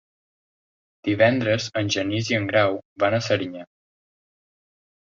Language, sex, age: Catalan, male, under 19